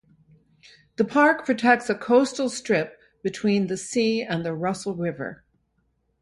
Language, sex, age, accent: English, female, 60-69, United States English